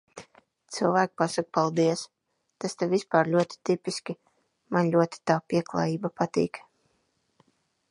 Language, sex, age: Latvian, female, 30-39